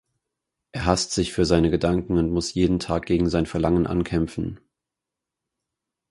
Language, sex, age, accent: German, male, 30-39, Deutschland Deutsch